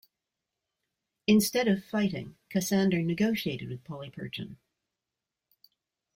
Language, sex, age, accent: English, female, 60-69, United States English